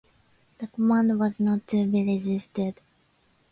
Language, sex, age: English, female, 19-29